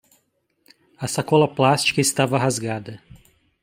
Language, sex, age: Portuguese, male, 40-49